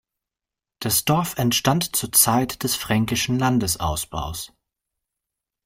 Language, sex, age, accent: German, male, 19-29, Deutschland Deutsch